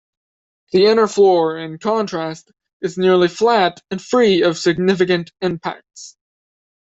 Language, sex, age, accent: English, male, 19-29, United States English